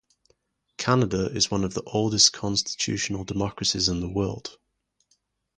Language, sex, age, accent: English, male, 30-39, England English